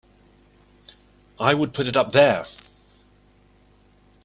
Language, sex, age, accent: English, male, 30-39, England English